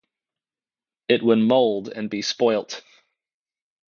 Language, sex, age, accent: English, male, 30-39, United States English